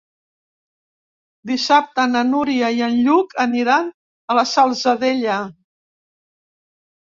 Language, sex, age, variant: Catalan, female, 70-79, Central